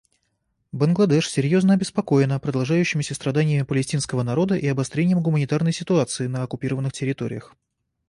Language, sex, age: Russian, male, 30-39